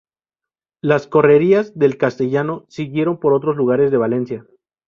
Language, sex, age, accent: Spanish, male, 19-29, México